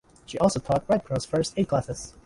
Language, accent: English, Filipino